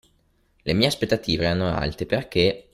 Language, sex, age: Italian, male, under 19